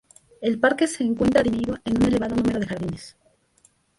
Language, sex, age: Spanish, female, 30-39